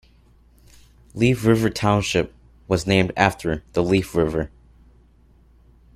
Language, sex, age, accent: English, male, under 19, United States English